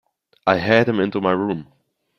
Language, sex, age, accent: English, male, 19-29, United States English